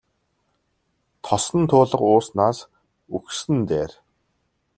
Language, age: Mongolian, 90+